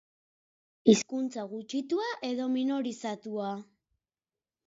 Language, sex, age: Basque, female, 40-49